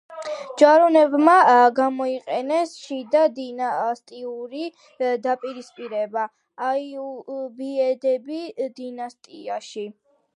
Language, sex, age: Georgian, female, under 19